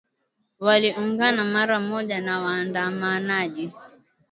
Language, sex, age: Swahili, female, 19-29